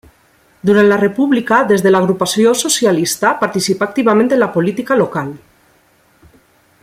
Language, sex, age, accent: Catalan, female, 30-39, valencià